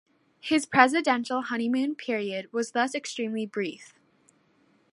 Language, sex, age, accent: English, female, under 19, United States English